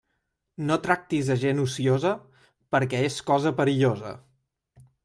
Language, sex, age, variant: Catalan, male, 19-29, Central